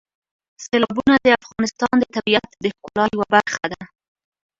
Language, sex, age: Pashto, female, 19-29